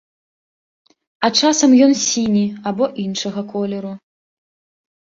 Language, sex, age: Belarusian, female, 30-39